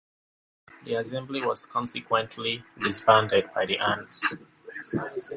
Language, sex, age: English, male, 19-29